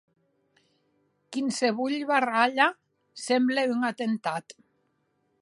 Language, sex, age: Occitan, female, 50-59